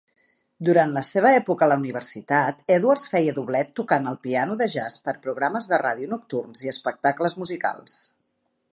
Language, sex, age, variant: Catalan, female, 50-59, Central